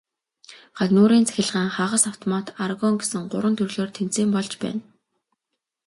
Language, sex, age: Mongolian, female, 19-29